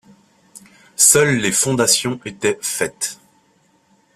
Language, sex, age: French, male, 30-39